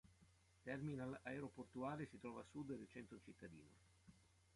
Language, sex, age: Italian, male, 50-59